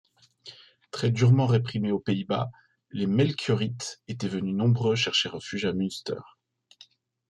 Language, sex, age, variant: French, male, 30-39, Français de métropole